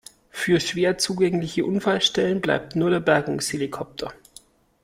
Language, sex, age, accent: German, male, 19-29, Deutschland Deutsch